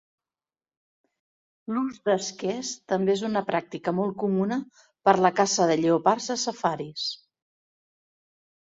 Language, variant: Catalan, Central